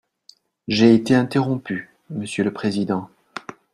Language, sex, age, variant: French, male, 40-49, Français de métropole